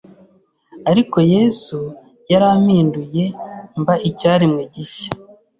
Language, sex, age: Kinyarwanda, male, 30-39